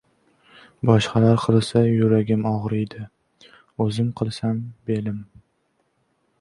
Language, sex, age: Uzbek, male, 19-29